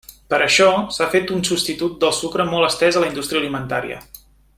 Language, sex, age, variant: Catalan, male, 30-39, Central